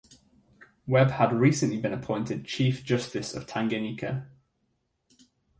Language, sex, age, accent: English, male, 19-29, England English